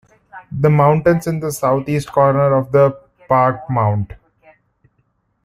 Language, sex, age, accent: English, male, 30-39, India and South Asia (India, Pakistan, Sri Lanka)